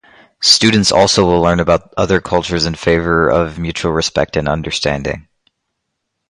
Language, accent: English, United States English